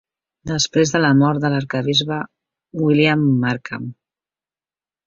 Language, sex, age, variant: Catalan, female, 40-49, Central